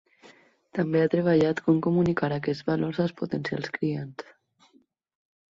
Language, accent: Catalan, valencià; apitxat